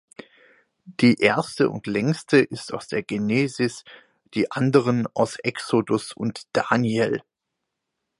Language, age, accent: German, 19-29, Deutschland Deutsch